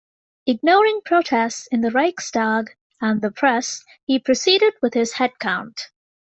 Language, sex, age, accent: English, female, 19-29, England English